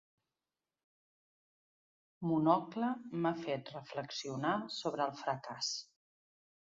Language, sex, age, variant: Catalan, female, 50-59, Central